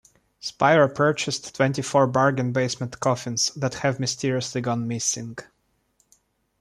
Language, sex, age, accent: English, male, 30-39, United States English